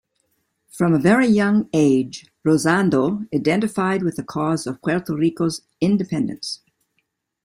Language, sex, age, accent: English, female, 70-79, United States English